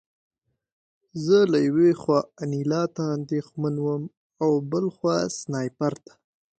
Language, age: Pashto, 19-29